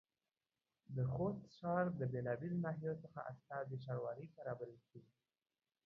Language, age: Pashto, under 19